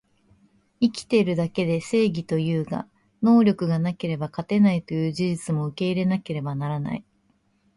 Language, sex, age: Japanese, female, 19-29